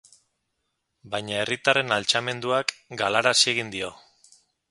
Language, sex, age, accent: Basque, male, 30-39, Mendebalekoa (Araba, Bizkaia, Gipuzkoako mendebaleko herri batzuk)